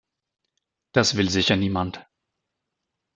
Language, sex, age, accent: German, male, 30-39, Deutschland Deutsch